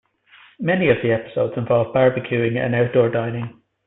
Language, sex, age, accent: English, male, 19-29, Irish English